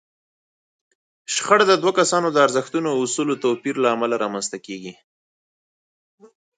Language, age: Pashto, 30-39